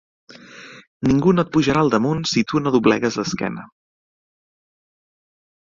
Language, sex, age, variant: Catalan, male, 30-39, Central